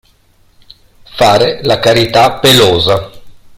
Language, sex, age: Italian, male, 50-59